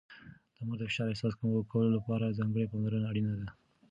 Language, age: Pashto, 19-29